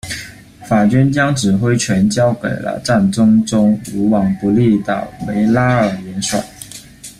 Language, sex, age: Chinese, male, 19-29